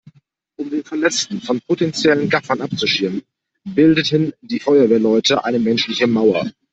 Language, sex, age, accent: German, male, 30-39, Deutschland Deutsch